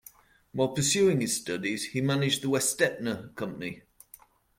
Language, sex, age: English, male, 50-59